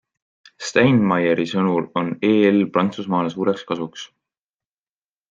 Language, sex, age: Estonian, male, 19-29